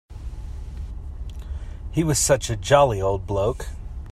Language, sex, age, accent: English, male, 30-39, United States English